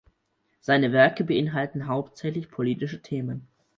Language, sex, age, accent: German, male, under 19, Deutschland Deutsch